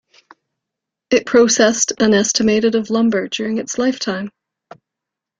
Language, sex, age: English, female, 50-59